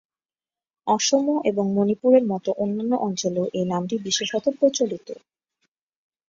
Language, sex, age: Bengali, female, 19-29